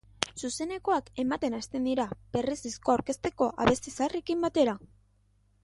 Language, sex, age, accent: Basque, female, 19-29, Mendebalekoa (Araba, Bizkaia, Gipuzkoako mendebaleko herri batzuk)